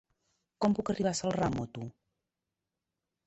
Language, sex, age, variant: Catalan, female, 50-59, Central